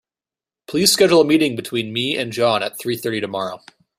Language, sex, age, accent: English, male, 19-29, United States English